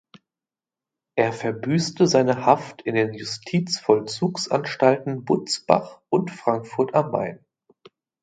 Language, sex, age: German, male, 30-39